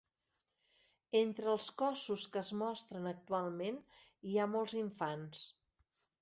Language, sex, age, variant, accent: Catalan, female, 50-59, Central, central